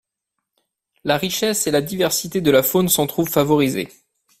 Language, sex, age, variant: French, male, 30-39, Français de métropole